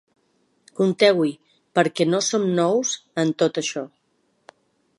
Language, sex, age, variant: Catalan, female, 50-59, Central